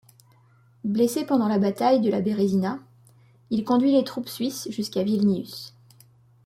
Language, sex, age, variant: French, female, 19-29, Français de métropole